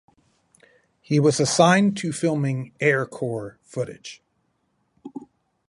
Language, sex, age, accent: English, male, 40-49, United States English